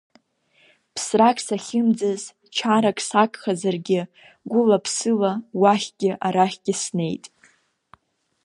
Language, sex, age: Abkhazian, female, under 19